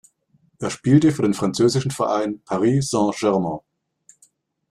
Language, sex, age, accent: German, male, 40-49, Deutschland Deutsch